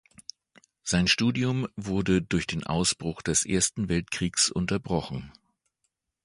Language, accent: German, Deutschland Deutsch